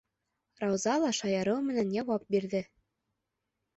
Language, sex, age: Bashkir, female, 19-29